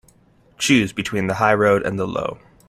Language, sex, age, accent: English, male, 19-29, United States English